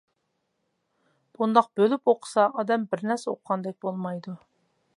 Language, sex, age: Uyghur, female, 40-49